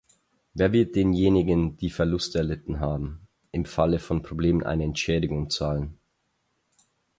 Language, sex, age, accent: German, male, 19-29, Österreichisches Deutsch